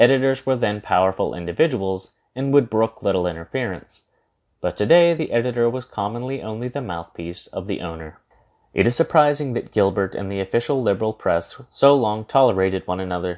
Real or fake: real